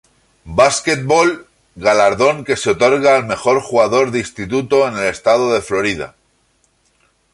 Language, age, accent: Spanish, 40-49, España: Centro-Sur peninsular (Madrid, Toledo, Castilla-La Mancha)